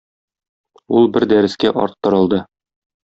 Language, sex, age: Tatar, male, 30-39